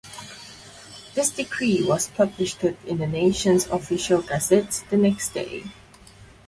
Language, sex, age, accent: English, female, 19-29, Hong Kong English